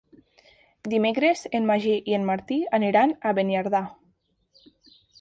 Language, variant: Catalan, Nord-Occidental